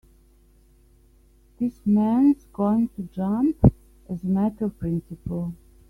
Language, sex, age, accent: English, female, 50-59, Australian English